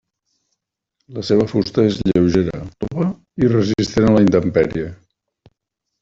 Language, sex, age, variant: Catalan, male, 50-59, Central